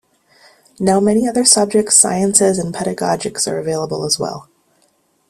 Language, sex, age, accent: English, female, 30-39, United States English